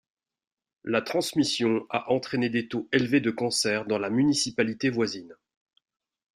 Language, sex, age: French, male, 40-49